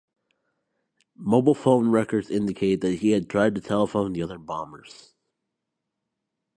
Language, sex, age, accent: English, male, under 19, United States English